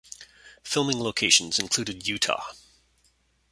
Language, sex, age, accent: English, male, 50-59, Canadian English